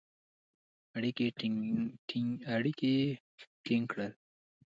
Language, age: Pashto, 19-29